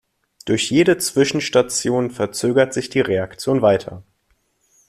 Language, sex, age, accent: German, male, under 19, Deutschland Deutsch